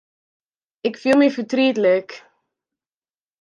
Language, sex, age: Western Frisian, female, 19-29